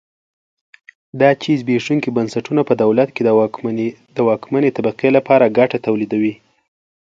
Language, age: Pashto, under 19